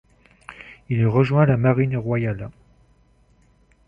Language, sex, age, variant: French, male, 40-49, Français de métropole